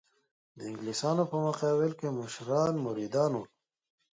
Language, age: Pashto, 30-39